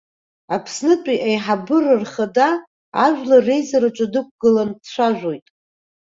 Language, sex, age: Abkhazian, female, 40-49